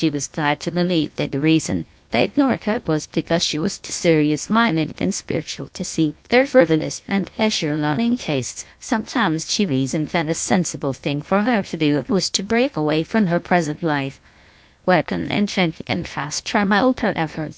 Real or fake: fake